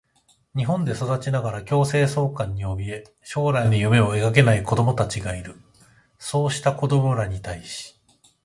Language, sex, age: Japanese, male, 30-39